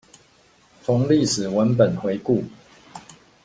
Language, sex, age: Chinese, male, 50-59